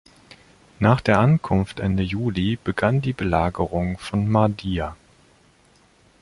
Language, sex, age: German, male, 30-39